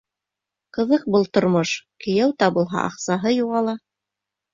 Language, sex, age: Bashkir, female, 40-49